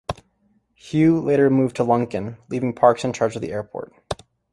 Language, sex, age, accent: English, male, 19-29, United States English